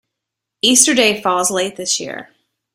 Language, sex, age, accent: English, female, 50-59, United States English